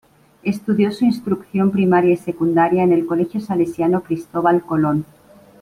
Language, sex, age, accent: Spanish, female, 50-59, España: Centro-Sur peninsular (Madrid, Toledo, Castilla-La Mancha)